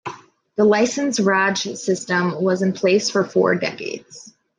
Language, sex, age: English, female, 30-39